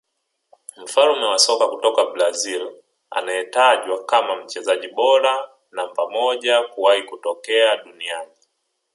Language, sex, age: Swahili, male, 30-39